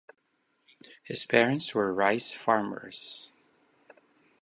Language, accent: English, United States English